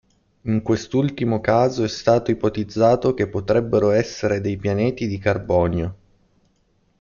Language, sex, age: Italian, male, 19-29